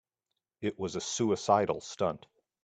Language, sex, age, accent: English, male, 30-39, United States English